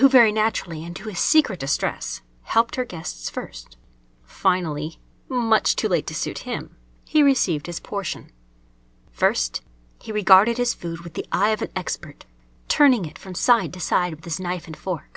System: none